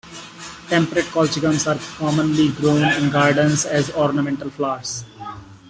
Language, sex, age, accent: English, male, 30-39, India and South Asia (India, Pakistan, Sri Lanka)